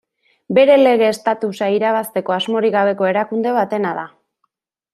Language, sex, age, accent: Basque, female, 30-39, Erdialdekoa edo Nafarra (Gipuzkoa, Nafarroa)